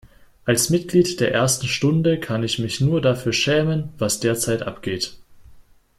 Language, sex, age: German, female, 19-29